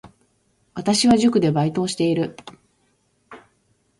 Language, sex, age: Japanese, female, 40-49